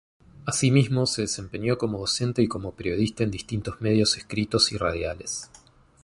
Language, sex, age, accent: Spanish, male, 30-39, Rioplatense: Argentina, Uruguay, este de Bolivia, Paraguay